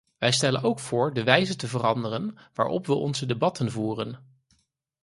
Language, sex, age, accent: Dutch, male, 30-39, Nederlands Nederlands